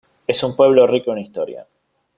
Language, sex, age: Spanish, male, 40-49